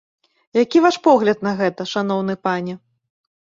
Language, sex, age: Belarusian, female, 30-39